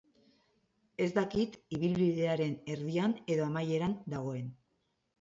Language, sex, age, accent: Basque, female, 40-49, Erdialdekoa edo Nafarra (Gipuzkoa, Nafarroa)